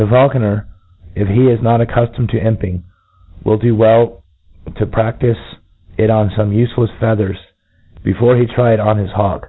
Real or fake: real